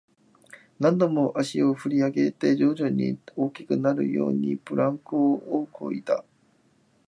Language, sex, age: Japanese, male, 19-29